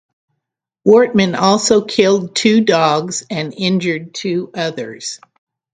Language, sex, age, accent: English, female, 60-69, United States English